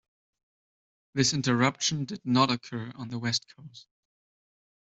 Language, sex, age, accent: English, male, 19-29, United States English